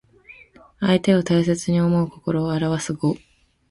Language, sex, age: Japanese, female, 19-29